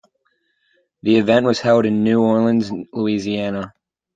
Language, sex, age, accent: English, male, 19-29, United States English